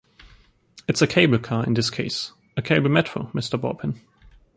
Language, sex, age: English, male, under 19